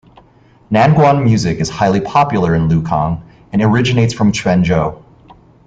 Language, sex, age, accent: English, male, 30-39, United States English